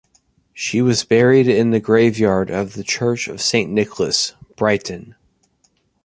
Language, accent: English, United States English